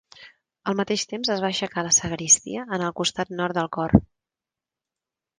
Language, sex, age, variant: Catalan, female, 40-49, Central